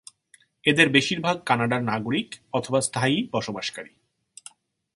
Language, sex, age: Bengali, male, 30-39